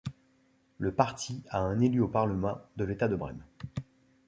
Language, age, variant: French, 40-49, Français de métropole